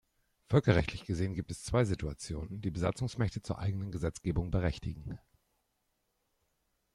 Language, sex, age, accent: German, male, 30-39, Deutschland Deutsch